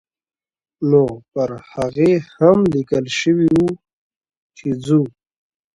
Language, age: Pashto, 19-29